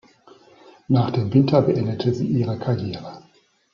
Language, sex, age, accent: German, male, 30-39, Deutschland Deutsch